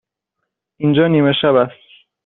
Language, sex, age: Persian, male, under 19